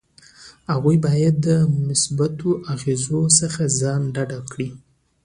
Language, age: Pashto, 19-29